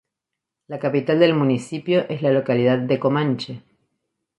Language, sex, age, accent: Spanish, female, 50-59, Rioplatense: Argentina, Uruguay, este de Bolivia, Paraguay